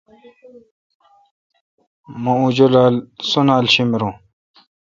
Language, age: Kalkoti, 19-29